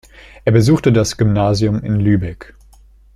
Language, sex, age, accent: German, male, under 19, Deutschland Deutsch